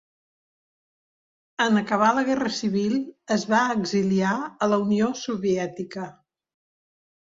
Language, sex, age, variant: Catalan, female, 60-69, Central